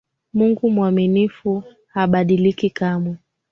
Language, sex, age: Swahili, female, 19-29